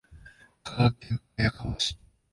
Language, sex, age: Japanese, male, 19-29